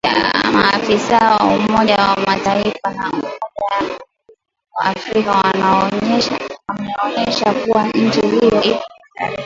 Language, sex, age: Swahili, female, 19-29